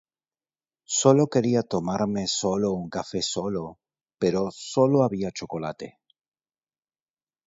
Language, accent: Spanish, Rioplatense: Argentina, Uruguay, este de Bolivia, Paraguay